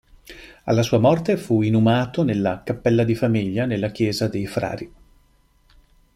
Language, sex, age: Italian, male, 50-59